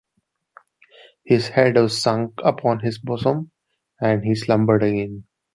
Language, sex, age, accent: English, male, 19-29, India and South Asia (India, Pakistan, Sri Lanka)